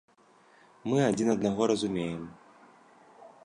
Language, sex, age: Belarusian, male, 19-29